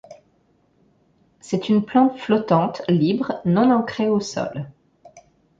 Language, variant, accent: French, Français de métropole, Parisien